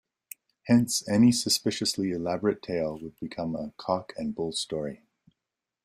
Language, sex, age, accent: English, male, 40-49, Canadian English